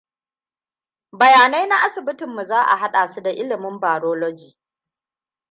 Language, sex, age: Hausa, female, 30-39